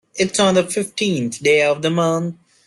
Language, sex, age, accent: English, male, 19-29, India and South Asia (India, Pakistan, Sri Lanka)